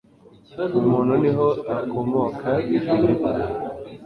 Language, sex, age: Kinyarwanda, male, 19-29